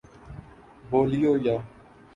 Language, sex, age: Urdu, male, 19-29